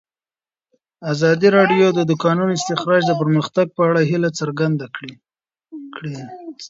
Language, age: Pashto, 30-39